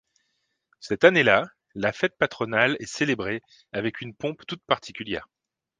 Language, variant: French, Français de métropole